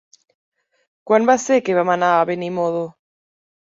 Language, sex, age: Catalan, female, 19-29